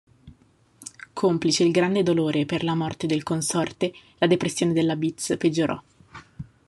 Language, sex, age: Italian, female, 30-39